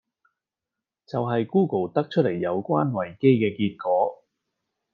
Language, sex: Cantonese, male